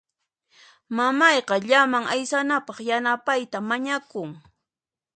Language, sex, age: Puno Quechua, female, 30-39